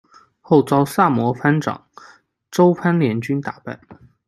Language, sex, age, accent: Chinese, male, 19-29, 出生地：江苏省